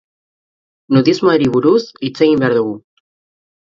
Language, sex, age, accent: Basque, male, 19-29, Mendebalekoa (Araba, Bizkaia, Gipuzkoako mendebaleko herri batzuk)